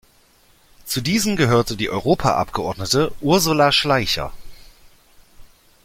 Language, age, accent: German, 30-39, Deutschland Deutsch